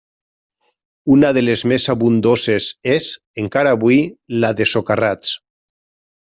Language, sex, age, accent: Catalan, male, 40-49, valencià